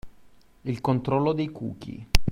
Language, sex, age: Italian, male, 19-29